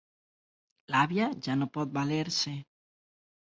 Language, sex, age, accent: Catalan, female, 40-49, Lleida